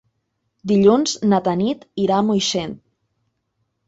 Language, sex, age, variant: Catalan, female, 19-29, Nord-Occidental